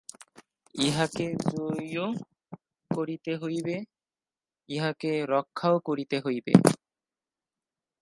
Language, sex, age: Bengali, male, 19-29